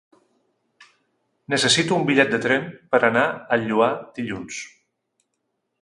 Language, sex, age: Catalan, male, 40-49